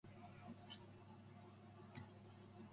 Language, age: English, 19-29